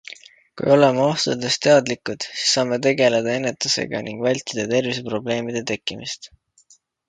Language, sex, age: Estonian, male, 19-29